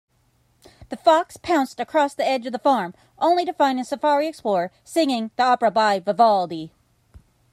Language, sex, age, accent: English, female, 30-39, United States English